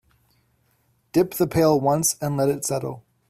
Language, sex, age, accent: English, male, 19-29, Canadian English